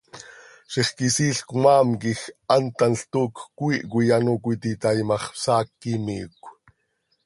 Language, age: Seri, 40-49